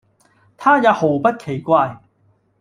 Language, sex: Cantonese, male